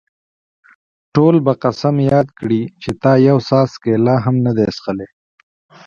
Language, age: Pashto, 19-29